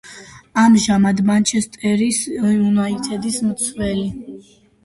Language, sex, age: Georgian, female, 19-29